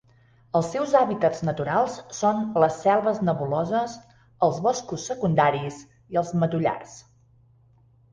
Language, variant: Catalan, Central